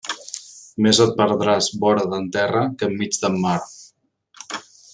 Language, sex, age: Catalan, male, 40-49